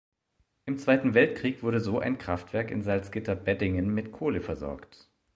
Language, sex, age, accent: German, male, 30-39, Deutschland Deutsch